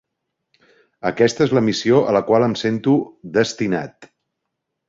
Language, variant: Catalan, Central